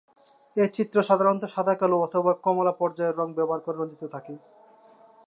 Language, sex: Bengali, male